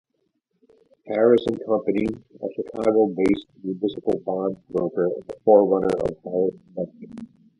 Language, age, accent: English, 40-49, United States English